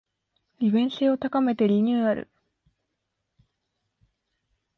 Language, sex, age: Japanese, female, under 19